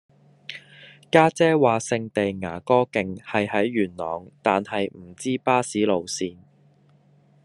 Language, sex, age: Cantonese, male, 30-39